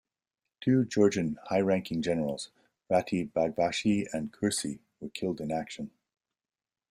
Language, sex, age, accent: English, male, 40-49, Canadian English